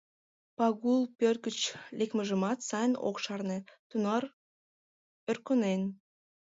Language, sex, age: Mari, female, 19-29